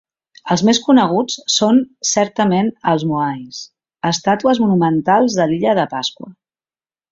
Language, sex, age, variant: Catalan, female, 40-49, Central